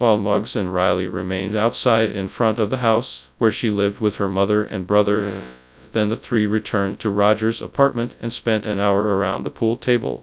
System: TTS, FastPitch